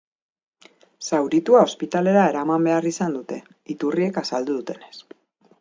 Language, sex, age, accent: Basque, female, 30-39, Mendebalekoa (Araba, Bizkaia, Gipuzkoako mendebaleko herri batzuk)